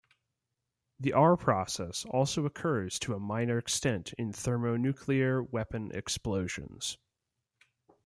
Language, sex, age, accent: English, male, 19-29, United States English